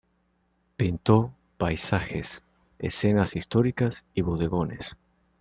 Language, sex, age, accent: Spanish, male, 19-29, Caribe: Cuba, Venezuela, Puerto Rico, República Dominicana, Panamá, Colombia caribeña, México caribeño, Costa del golfo de México